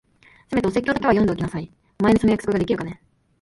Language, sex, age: Japanese, female, 19-29